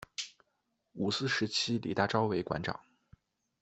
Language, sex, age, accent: Chinese, male, 19-29, 出生地：辽宁省